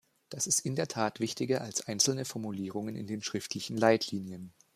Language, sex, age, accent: German, male, 19-29, Deutschland Deutsch